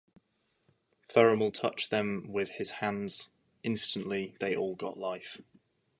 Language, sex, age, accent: English, male, 19-29, England English